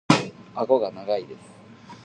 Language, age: Japanese, 19-29